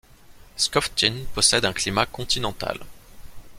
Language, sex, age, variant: French, male, 30-39, Français de métropole